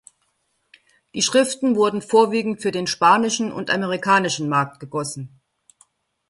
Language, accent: German, Deutschland Deutsch